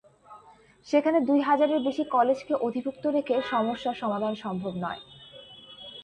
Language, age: Bengali, 19-29